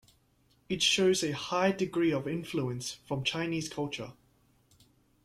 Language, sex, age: English, male, 19-29